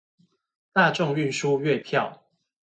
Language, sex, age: Chinese, male, 30-39